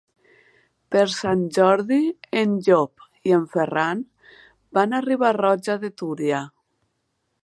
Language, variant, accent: Catalan, Valencià septentrional, valencià